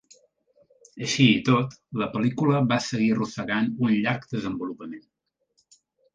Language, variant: Catalan, Central